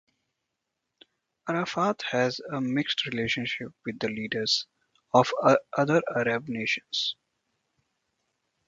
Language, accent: English, India and South Asia (India, Pakistan, Sri Lanka)